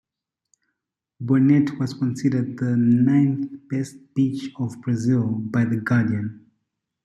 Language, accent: English, Southern African (South Africa, Zimbabwe, Namibia)